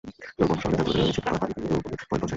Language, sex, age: Bengali, male, 19-29